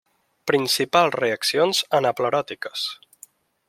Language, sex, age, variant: Catalan, male, 19-29, Central